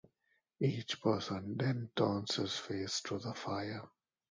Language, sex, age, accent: English, male, 19-29, India and South Asia (India, Pakistan, Sri Lanka)